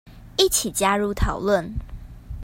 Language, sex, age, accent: Chinese, female, 19-29, 出生地：臺北市